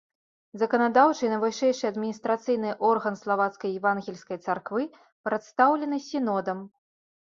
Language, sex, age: Belarusian, female, 30-39